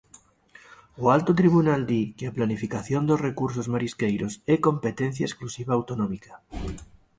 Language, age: Galician, 40-49